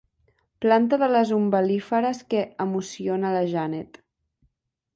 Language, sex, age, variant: Catalan, female, under 19, Central